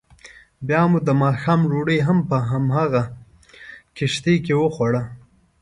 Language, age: Pashto, 19-29